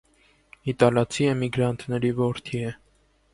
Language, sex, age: Armenian, male, 19-29